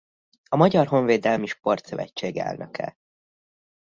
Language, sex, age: Hungarian, male, under 19